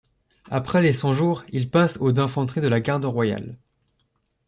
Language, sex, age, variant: French, male, under 19, Français de métropole